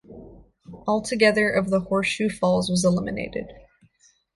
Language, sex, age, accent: English, female, 19-29, United States English